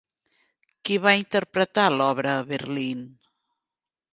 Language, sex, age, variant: Catalan, female, 50-59, Central